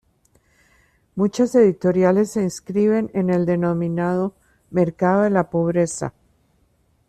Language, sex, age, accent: Spanish, female, 70-79, Andino-Pacífico: Colombia, Perú, Ecuador, oeste de Bolivia y Venezuela andina